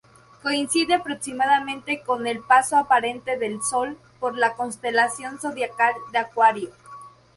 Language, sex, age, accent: Spanish, female, 19-29, México